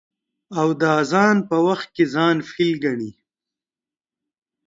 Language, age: Pashto, 19-29